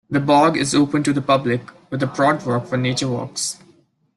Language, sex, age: English, male, under 19